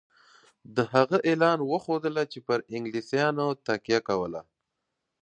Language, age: Pashto, 19-29